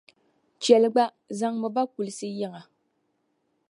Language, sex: Dagbani, female